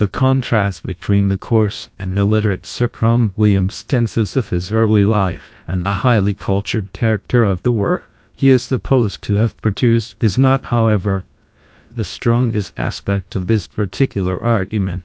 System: TTS, GlowTTS